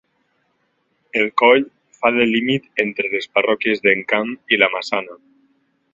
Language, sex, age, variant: Catalan, male, 19-29, Nord-Occidental